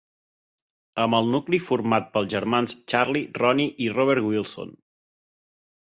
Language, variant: Catalan, Central